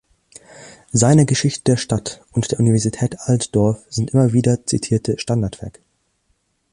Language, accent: German, Deutschland Deutsch